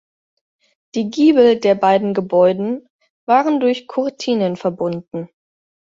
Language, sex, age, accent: German, female, 19-29, Deutschland Deutsch